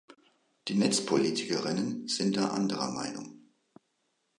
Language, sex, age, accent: German, male, 50-59, Deutschland Deutsch